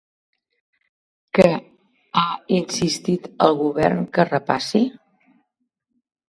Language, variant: Catalan, Central